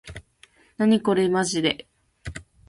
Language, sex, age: Japanese, female, 19-29